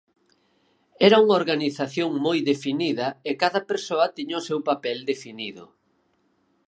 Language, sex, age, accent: Galician, male, 50-59, Oriental (común en zona oriental)